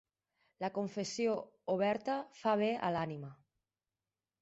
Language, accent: Catalan, Tortosí